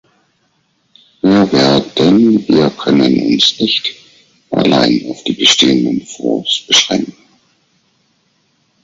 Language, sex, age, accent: German, male, 50-59, Deutschland Deutsch